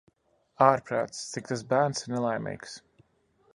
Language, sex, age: Latvian, male, 30-39